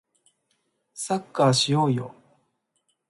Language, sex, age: Japanese, male, 40-49